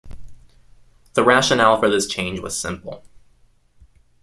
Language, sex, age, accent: English, male, 19-29, United States English